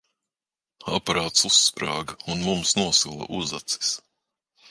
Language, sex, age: Latvian, male, 40-49